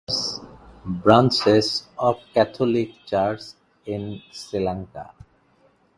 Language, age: English, 40-49